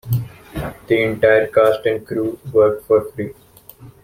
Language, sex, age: English, male, 19-29